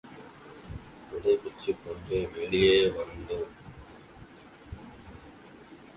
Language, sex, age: Tamil, male, 19-29